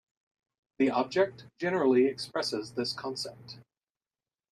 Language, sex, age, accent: English, male, 30-39, United States English